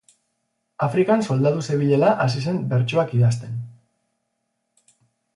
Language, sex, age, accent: Basque, male, 40-49, Mendebalekoa (Araba, Bizkaia, Gipuzkoako mendebaleko herri batzuk)